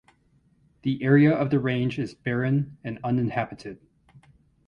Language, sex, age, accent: English, male, 40-49, United States English